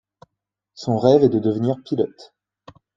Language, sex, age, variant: French, male, 19-29, Français de métropole